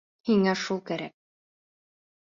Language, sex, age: Bashkir, female, 30-39